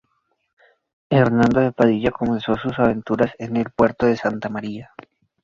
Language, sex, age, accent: Spanish, male, 19-29, Andino-Pacífico: Colombia, Perú, Ecuador, oeste de Bolivia y Venezuela andina